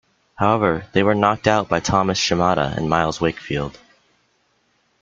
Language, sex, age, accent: English, male, 19-29, United States English